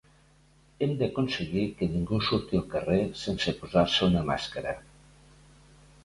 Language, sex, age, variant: Catalan, male, 60-69, Nord-Occidental